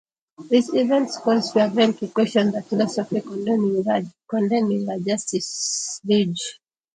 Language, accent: English, United States English